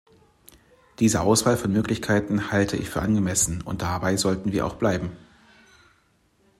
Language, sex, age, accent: German, male, 30-39, Deutschland Deutsch